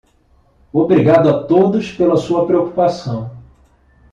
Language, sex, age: Portuguese, male, 40-49